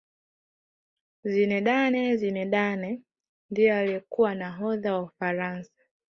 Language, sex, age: Swahili, female, 19-29